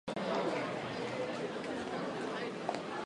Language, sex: Japanese, female